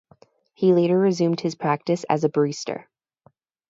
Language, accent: English, Canadian English